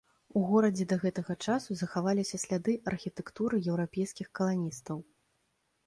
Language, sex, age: Belarusian, female, 30-39